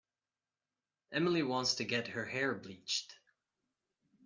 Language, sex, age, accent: English, male, 19-29, United States English